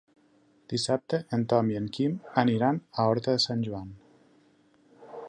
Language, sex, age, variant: Catalan, male, 30-39, Nord-Occidental